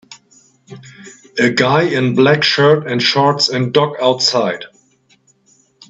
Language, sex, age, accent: English, male, 50-59, England English